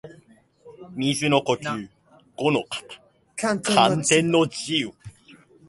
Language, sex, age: Japanese, male, 19-29